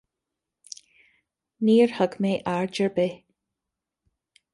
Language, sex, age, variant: Irish, female, 50-59, Gaeilge Uladh